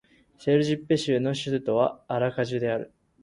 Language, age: Japanese, under 19